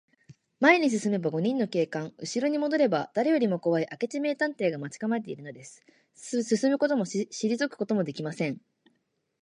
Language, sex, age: Japanese, female, 19-29